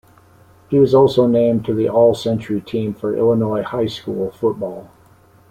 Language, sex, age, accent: English, male, 60-69, Canadian English